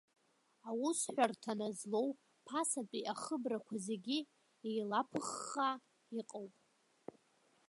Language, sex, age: Abkhazian, female, under 19